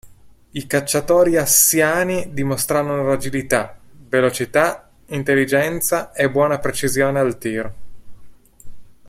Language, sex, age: Italian, male, 30-39